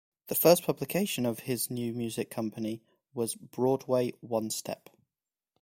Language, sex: English, male